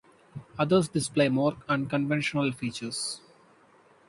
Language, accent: English, India and South Asia (India, Pakistan, Sri Lanka)